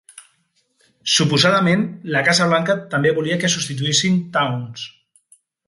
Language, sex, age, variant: Catalan, male, 50-59, Central